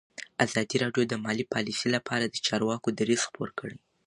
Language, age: Pashto, under 19